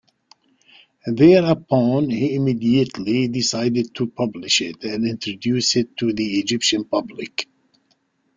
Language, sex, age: English, male, 60-69